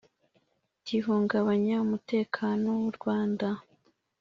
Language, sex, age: Kinyarwanda, female, 19-29